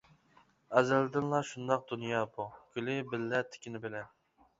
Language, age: Uyghur, 19-29